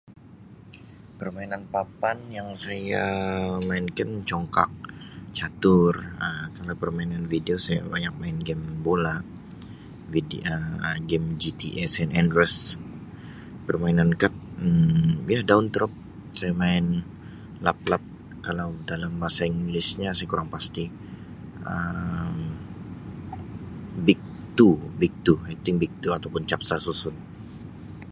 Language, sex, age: Sabah Malay, male, 19-29